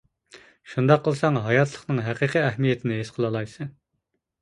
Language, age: Uyghur, 40-49